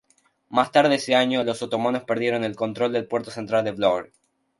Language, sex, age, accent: Spanish, male, under 19, Rioplatense: Argentina, Uruguay, este de Bolivia, Paraguay